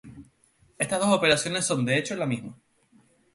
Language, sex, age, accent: Spanish, male, 19-29, España: Islas Canarias